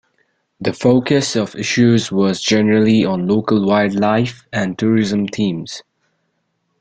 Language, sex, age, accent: English, male, 19-29, India and South Asia (India, Pakistan, Sri Lanka)